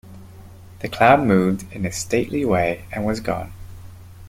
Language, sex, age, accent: English, male, 30-39, United States English